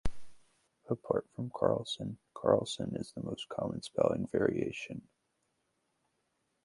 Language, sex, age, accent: English, male, 19-29, United States English